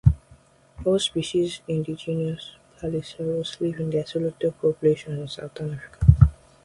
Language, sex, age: English, female, under 19